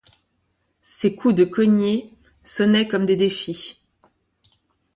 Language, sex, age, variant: French, female, 40-49, Français de métropole